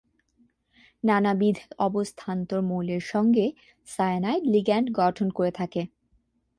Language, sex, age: Bengali, female, 19-29